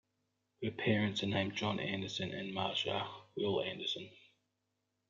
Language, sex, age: English, male, 40-49